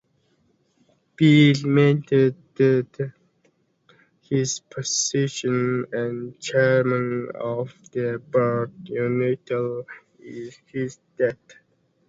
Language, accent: English, United States English